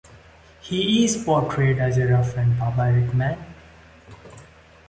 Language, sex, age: English, male, 19-29